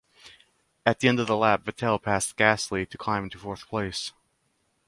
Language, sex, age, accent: English, male, 19-29, United States English